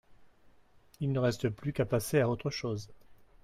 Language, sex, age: French, male, 60-69